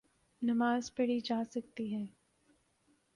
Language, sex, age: Urdu, female, 19-29